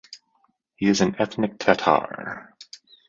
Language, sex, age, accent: English, male, 30-39, United States English